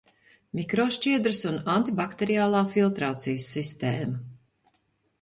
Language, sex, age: Latvian, female, 50-59